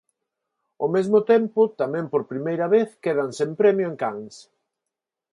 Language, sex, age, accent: Galician, male, 50-59, Neofalante